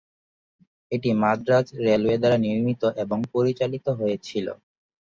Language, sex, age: Bengali, male, 19-29